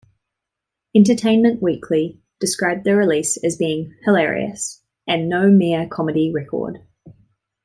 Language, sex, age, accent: English, female, 19-29, New Zealand English